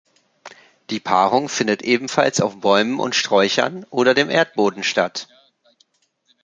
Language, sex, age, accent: German, male, 30-39, Deutschland Deutsch